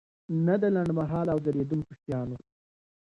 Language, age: Pashto, 19-29